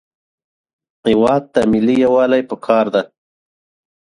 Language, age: Pashto, 40-49